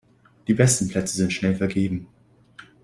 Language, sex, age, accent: German, male, under 19, Deutschland Deutsch